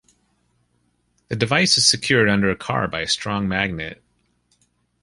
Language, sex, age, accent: English, male, 40-49, United States English